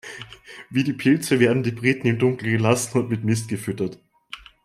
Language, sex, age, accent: German, male, 19-29, Österreichisches Deutsch